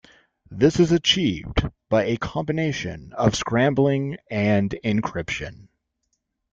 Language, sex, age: English, male, 30-39